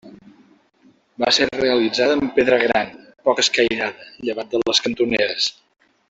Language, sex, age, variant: Catalan, male, 40-49, Central